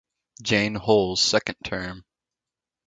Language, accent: English, United States English